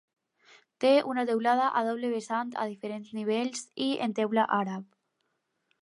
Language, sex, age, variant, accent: Catalan, female, under 19, Alacantí, aprenent (recent, des del castellà)